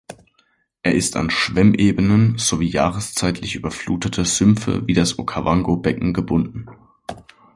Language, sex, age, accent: German, male, 19-29, Deutschland Deutsch